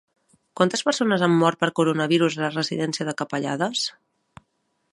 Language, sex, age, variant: Catalan, female, 30-39, Central